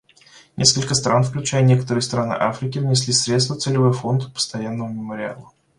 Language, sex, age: Russian, male, 19-29